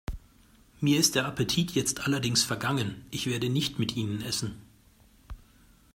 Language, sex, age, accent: German, male, 40-49, Deutschland Deutsch